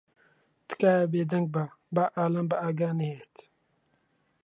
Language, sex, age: Central Kurdish, male, 19-29